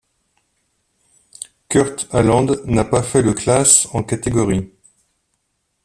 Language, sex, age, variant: French, male, 50-59, Français de métropole